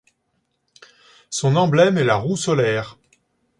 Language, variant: French, Français de métropole